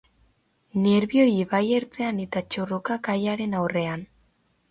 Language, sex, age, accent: Basque, female, under 19, Erdialdekoa edo Nafarra (Gipuzkoa, Nafarroa)